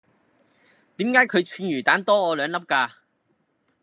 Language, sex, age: Cantonese, female, 19-29